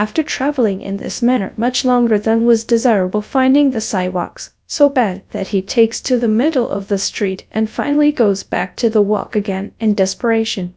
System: TTS, GradTTS